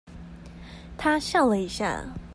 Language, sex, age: Chinese, female, 19-29